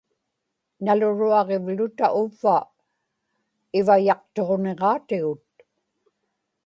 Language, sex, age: Inupiaq, female, 80-89